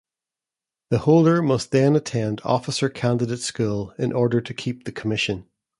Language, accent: English, Northern Irish